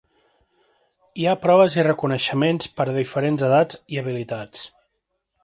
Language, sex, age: Catalan, male, 30-39